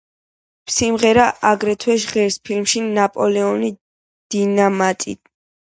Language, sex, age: Georgian, female, 19-29